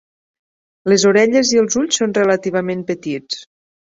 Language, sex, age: Catalan, female, 30-39